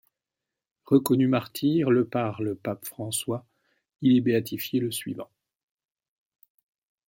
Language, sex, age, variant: French, male, 50-59, Français de métropole